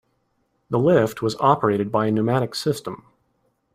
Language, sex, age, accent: English, male, 30-39, United States English